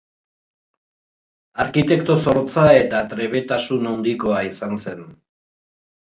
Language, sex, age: Basque, male, 60-69